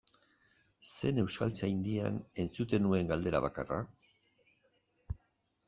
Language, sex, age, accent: Basque, male, 60-69, Erdialdekoa edo Nafarra (Gipuzkoa, Nafarroa)